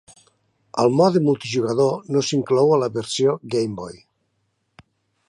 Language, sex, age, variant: Catalan, male, 60-69, Nord-Occidental